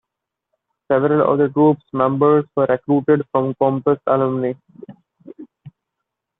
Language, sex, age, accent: English, male, 19-29, India and South Asia (India, Pakistan, Sri Lanka)